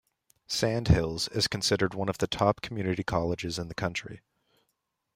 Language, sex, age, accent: English, male, 19-29, United States English